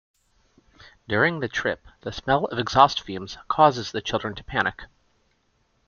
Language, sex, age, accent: English, male, 50-59, United States English